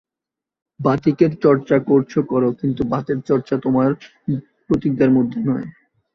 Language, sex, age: Bengali, male, 19-29